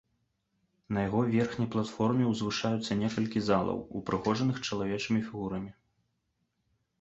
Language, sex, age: Belarusian, male, 19-29